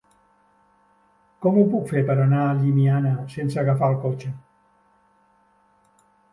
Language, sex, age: Catalan, male, 70-79